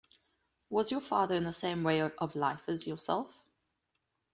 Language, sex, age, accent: English, female, 30-39, Southern African (South Africa, Zimbabwe, Namibia)